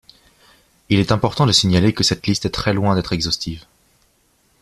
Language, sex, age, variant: French, male, 19-29, Français de métropole